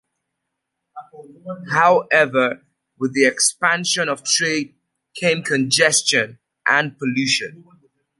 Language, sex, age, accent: English, male, 30-39, United States English